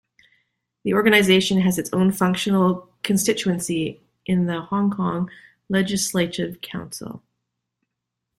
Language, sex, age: English, female, 40-49